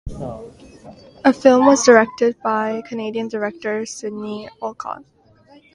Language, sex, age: English, female, 19-29